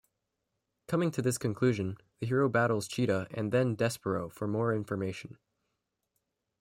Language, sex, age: English, male, 19-29